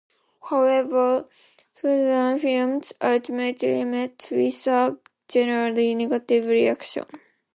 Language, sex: English, female